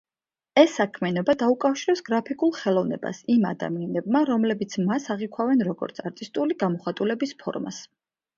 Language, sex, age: Georgian, female, 30-39